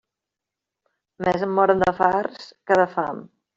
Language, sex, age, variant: Catalan, female, 30-39, Central